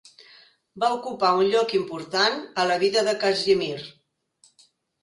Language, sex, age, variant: Catalan, female, 60-69, Central